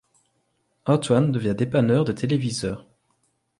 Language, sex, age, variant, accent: French, male, 30-39, Français d'Europe, Français de Belgique